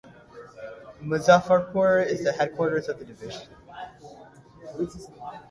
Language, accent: English, United States English